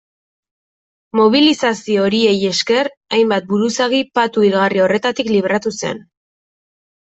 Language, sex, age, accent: Basque, female, 19-29, Mendebalekoa (Araba, Bizkaia, Gipuzkoako mendebaleko herri batzuk)